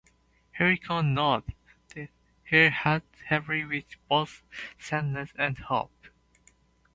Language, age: English, 19-29